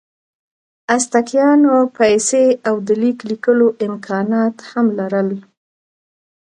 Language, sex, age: Pashto, female, 30-39